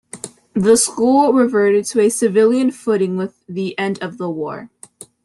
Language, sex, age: English, female, under 19